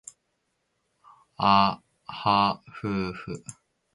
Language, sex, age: Japanese, male, 19-29